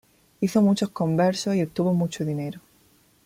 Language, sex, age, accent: Spanish, female, 19-29, España: Sur peninsular (Andalucia, Extremadura, Murcia)